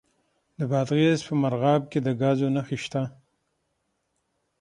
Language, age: Pashto, 40-49